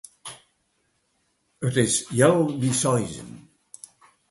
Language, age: Western Frisian, 70-79